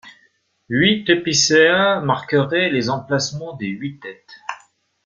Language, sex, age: French, male, 50-59